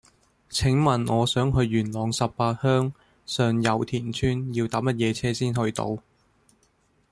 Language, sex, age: Cantonese, male, 19-29